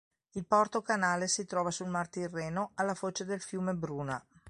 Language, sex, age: Italian, female, 60-69